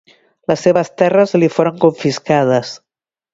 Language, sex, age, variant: Catalan, female, 50-59, Septentrional